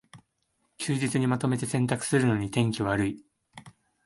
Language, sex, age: Japanese, male, 19-29